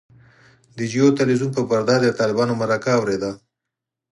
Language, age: Pashto, 30-39